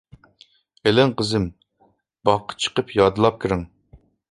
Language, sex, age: Uyghur, male, 40-49